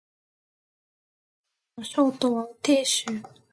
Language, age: Japanese, 19-29